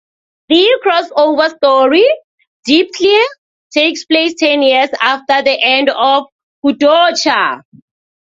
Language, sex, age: English, female, 19-29